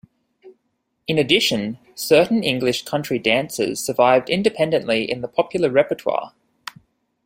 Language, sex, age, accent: English, male, 19-29, Australian English